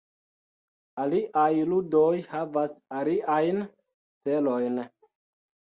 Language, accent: Esperanto, Internacia